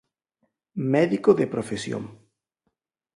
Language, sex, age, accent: Galician, male, 40-49, Normativo (estándar)